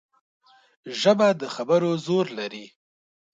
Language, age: Pashto, 19-29